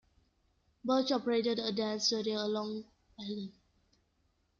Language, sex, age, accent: English, female, 19-29, Malaysian English